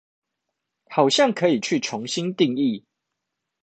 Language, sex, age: Chinese, male, 19-29